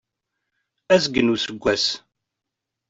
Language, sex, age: Kabyle, male, 40-49